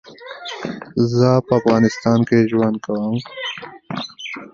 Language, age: Pashto, 19-29